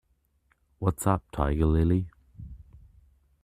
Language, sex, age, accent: English, male, 30-39, Australian English